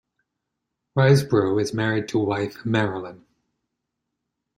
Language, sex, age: English, male, 60-69